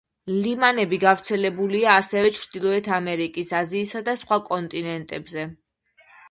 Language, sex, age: Georgian, female, 30-39